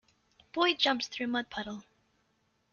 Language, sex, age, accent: English, female, 19-29, United States English